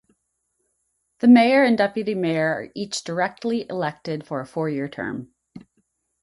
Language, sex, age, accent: English, female, 40-49, United States English